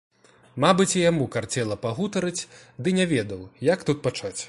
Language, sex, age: Belarusian, male, 19-29